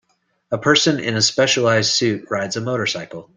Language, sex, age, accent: English, male, 40-49, United States English